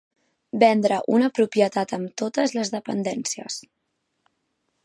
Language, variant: Catalan, Central